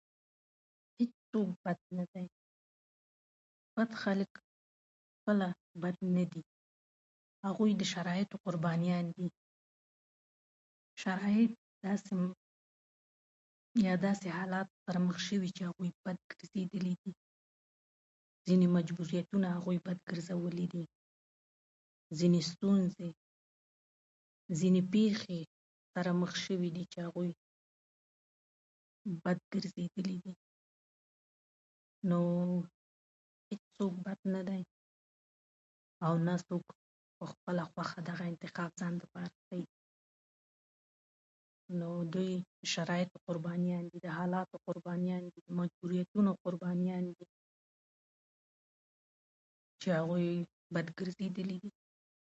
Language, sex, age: Pashto, female, 30-39